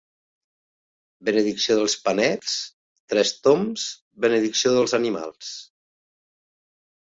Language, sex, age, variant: Catalan, male, 50-59, Central